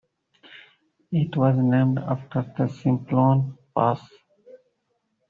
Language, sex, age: English, male, 19-29